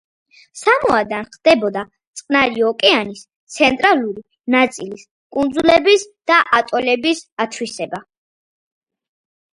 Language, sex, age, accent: Georgian, female, 40-49, ჩვეულებრივი